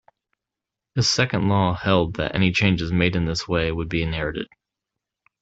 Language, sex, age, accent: English, male, 30-39, United States English